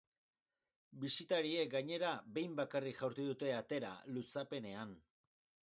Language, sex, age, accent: Basque, male, 60-69, Mendebalekoa (Araba, Bizkaia, Gipuzkoako mendebaleko herri batzuk)